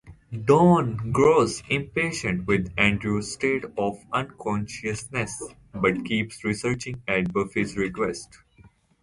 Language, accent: English, England English